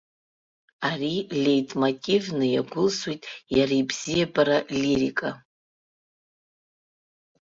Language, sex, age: Abkhazian, female, 40-49